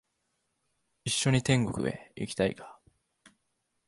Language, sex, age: Japanese, male, 19-29